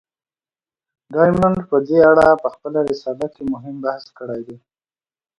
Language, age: Pashto, 30-39